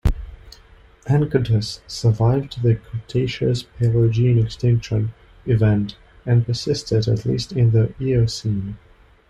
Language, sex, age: English, male, 30-39